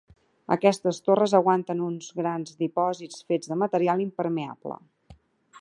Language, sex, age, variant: Catalan, female, 40-49, Central